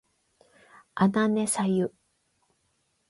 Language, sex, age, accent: Japanese, female, 50-59, 関西; 関東